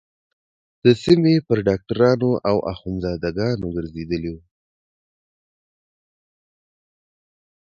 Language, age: Pashto, 19-29